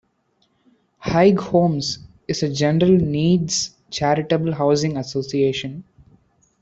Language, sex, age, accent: English, male, 19-29, India and South Asia (India, Pakistan, Sri Lanka)